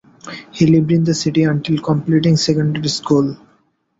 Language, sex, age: English, male, 19-29